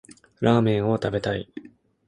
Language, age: Japanese, 19-29